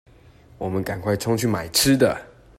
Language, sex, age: Chinese, male, 19-29